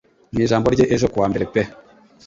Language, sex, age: Kinyarwanda, male, 40-49